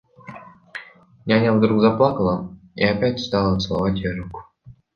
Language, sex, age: Russian, male, 19-29